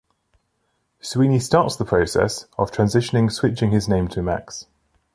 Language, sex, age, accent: English, male, 30-39, England English